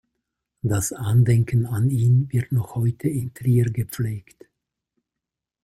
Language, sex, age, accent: German, male, 70-79, Schweizerdeutsch